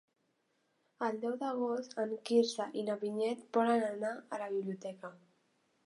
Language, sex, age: Catalan, female, under 19